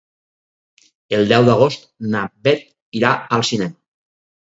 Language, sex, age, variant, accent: Catalan, male, 60-69, Valencià meridional, valencià